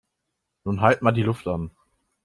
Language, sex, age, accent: German, male, 19-29, Deutschland Deutsch